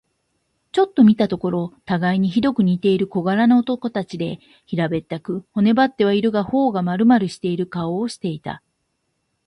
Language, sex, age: Japanese, male, 19-29